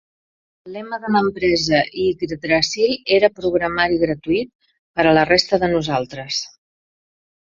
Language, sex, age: Catalan, female, 60-69